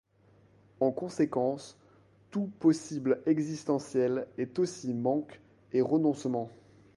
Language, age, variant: French, 19-29, Français de métropole